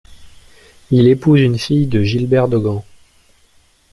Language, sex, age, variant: French, male, 19-29, Français de métropole